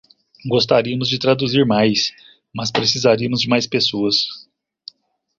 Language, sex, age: Portuguese, male, 30-39